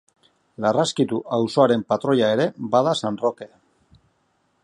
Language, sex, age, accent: Basque, male, 40-49, Mendebalekoa (Araba, Bizkaia, Gipuzkoako mendebaleko herri batzuk)